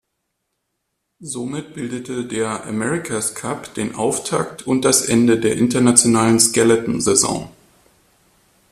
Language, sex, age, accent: German, male, 30-39, Deutschland Deutsch